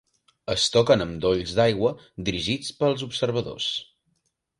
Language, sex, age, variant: Catalan, male, 19-29, Nord-Occidental